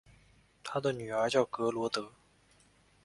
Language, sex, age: Chinese, male, 19-29